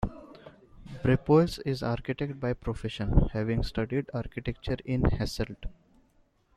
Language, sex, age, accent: English, male, 19-29, India and South Asia (India, Pakistan, Sri Lanka)